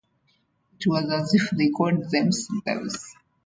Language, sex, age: English, female, 19-29